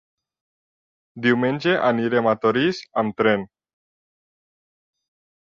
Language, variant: Catalan, Nord-Occidental